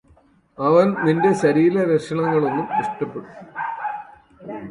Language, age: Malayalam, 60-69